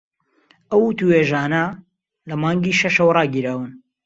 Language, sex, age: Central Kurdish, male, 19-29